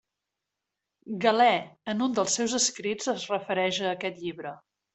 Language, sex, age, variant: Catalan, female, 40-49, Central